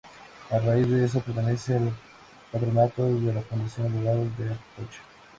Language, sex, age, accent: Spanish, male, 19-29, México